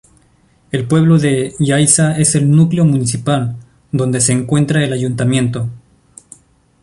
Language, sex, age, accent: Spanish, male, 19-29, Andino-Pacífico: Colombia, Perú, Ecuador, oeste de Bolivia y Venezuela andina